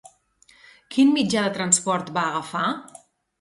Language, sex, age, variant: Catalan, female, 40-49, Central